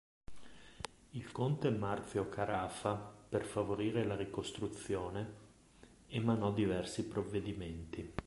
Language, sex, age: Italian, male, 40-49